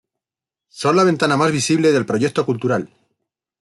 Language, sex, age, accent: Spanish, male, 40-49, España: Centro-Sur peninsular (Madrid, Toledo, Castilla-La Mancha)